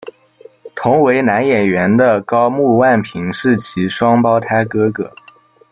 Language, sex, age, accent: Chinese, male, under 19, 出生地：浙江省